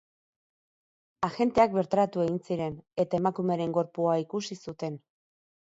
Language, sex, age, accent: Basque, female, 40-49, Mendebalekoa (Araba, Bizkaia, Gipuzkoako mendebaleko herri batzuk)